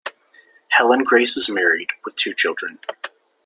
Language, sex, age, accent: English, male, 19-29, United States English